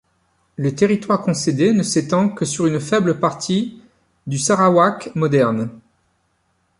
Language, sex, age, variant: French, male, 40-49, Français de métropole